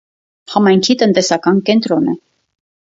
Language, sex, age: Armenian, female, 30-39